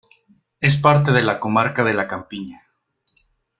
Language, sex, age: Spanish, male, 40-49